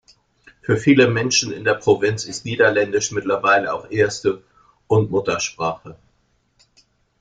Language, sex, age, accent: German, male, 60-69, Deutschland Deutsch